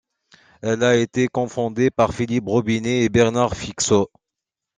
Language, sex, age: French, male, 30-39